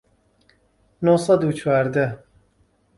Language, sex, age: Central Kurdish, male, 40-49